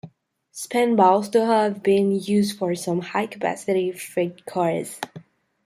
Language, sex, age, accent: English, female, under 19, United States English